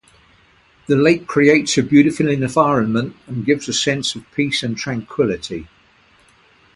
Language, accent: English, England English